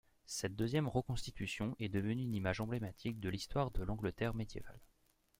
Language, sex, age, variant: French, male, 19-29, Français de métropole